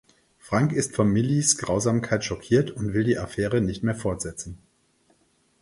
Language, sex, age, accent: German, male, 50-59, Deutschland Deutsch